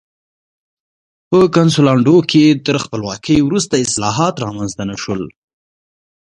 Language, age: Pashto, 19-29